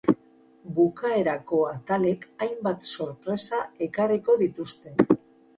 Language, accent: Basque, Mendebalekoa (Araba, Bizkaia, Gipuzkoako mendebaleko herri batzuk)